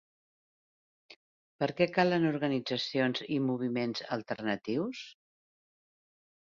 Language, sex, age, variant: Catalan, female, 60-69, Central